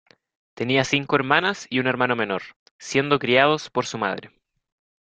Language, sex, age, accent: Spanish, male, under 19, Chileno: Chile, Cuyo